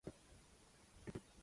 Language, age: Chinese, 30-39